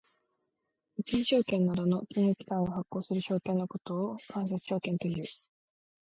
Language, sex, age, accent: Japanese, female, 19-29, 標準語